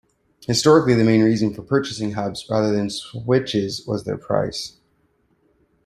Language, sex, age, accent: English, male, 19-29, United States English